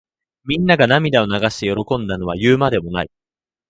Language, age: Japanese, 19-29